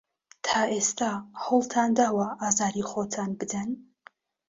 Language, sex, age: Central Kurdish, female, 30-39